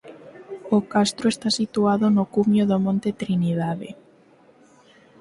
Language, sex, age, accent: Galician, female, under 19, Normativo (estándar)